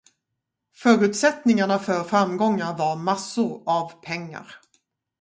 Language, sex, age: Swedish, female, 40-49